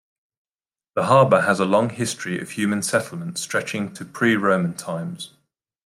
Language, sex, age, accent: English, male, 40-49, England English